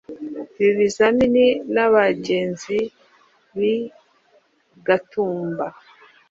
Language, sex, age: Kinyarwanda, female, 30-39